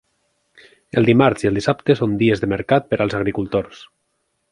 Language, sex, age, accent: Catalan, male, 19-29, valencià